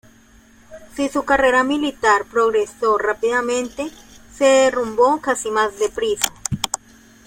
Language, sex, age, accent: Spanish, female, 19-29, Caribe: Cuba, Venezuela, Puerto Rico, República Dominicana, Panamá, Colombia caribeña, México caribeño, Costa del golfo de México